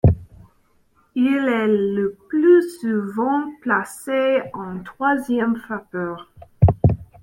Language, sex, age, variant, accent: French, female, under 19, Français d'Amérique du Nord, Français des États-Unis